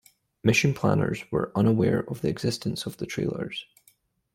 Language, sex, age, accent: English, male, 19-29, Scottish English